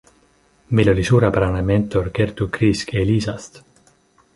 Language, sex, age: Estonian, male, 30-39